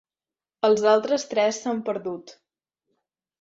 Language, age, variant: Catalan, 19-29, Central